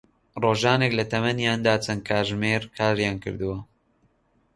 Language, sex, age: Central Kurdish, male, 19-29